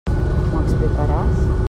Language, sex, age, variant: Catalan, female, 50-59, Central